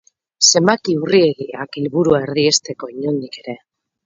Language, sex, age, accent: Basque, female, 30-39, Mendebalekoa (Araba, Bizkaia, Gipuzkoako mendebaleko herri batzuk)